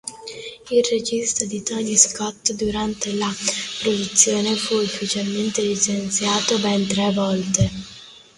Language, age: Italian, 40-49